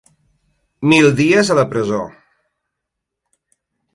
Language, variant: Catalan, Balear